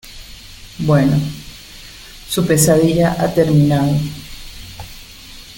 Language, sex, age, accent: Spanish, female, 40-49, Caribe: Cuba, Venezuela, Puerto Rico, República Dominicana, Panamá, Colombia caribeña, México caribeño, Costa del golfo de México